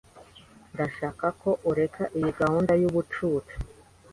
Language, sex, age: Kinyarwanda, female, 19-29